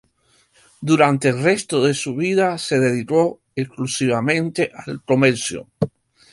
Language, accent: Spanish, Caribe: Cuba, Venezuela, Puerto Rico, República Dominicana, Panamá, Colombia caribeña, México caribeño, Costa del golfo de México